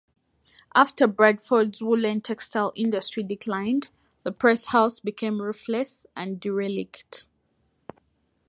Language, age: English, 19-29